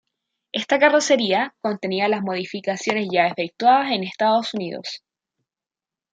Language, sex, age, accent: Spanish, female, 19-29, Chileno: Chile, Cuyo